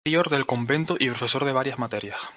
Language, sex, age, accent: Spanish, male, 19-29, España: Islas Canarias